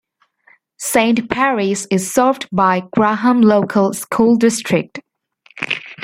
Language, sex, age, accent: English, female, 19-29, England English